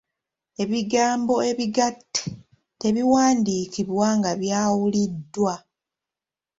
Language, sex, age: Ganda, female, 19-29